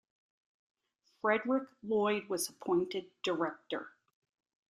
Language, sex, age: English, female, 50-59